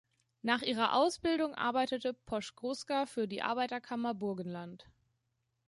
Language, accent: German, Deutschland Deutsch